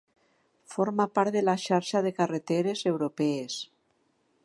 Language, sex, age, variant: Catalan, female, 50-59, Central